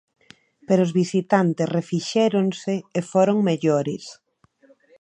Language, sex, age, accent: Galician, female, 30-39, Normativo (estándar)